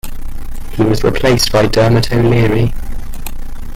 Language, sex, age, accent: English, male, 19-29, England English